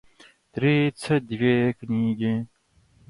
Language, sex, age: Russian, male, 30-39